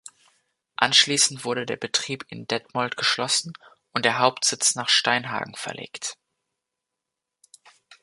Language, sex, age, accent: German, male, 19-29, Deutschland Deutsch